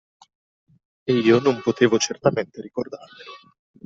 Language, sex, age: Italian, male, 30-39